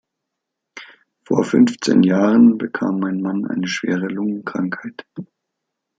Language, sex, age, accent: German, male, 40-49, Deutschland Deutsch